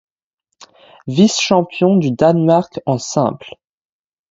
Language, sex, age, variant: French, male, under 19, Français de métropole